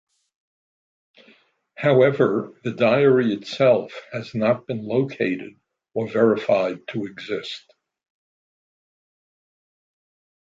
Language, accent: English, United States English